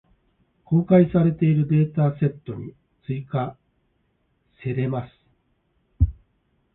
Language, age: Japanese, 60-69